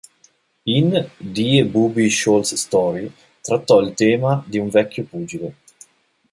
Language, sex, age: Italian, male, 19-29